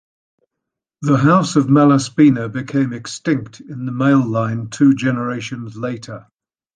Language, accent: English, England English